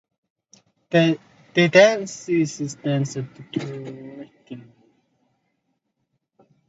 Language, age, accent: English, 19-29, United States English